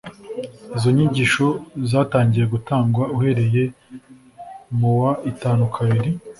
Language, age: Kinyarwanda, 19-29